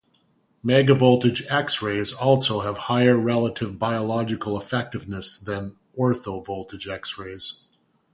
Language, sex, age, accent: English, male, 40-49, Canadian English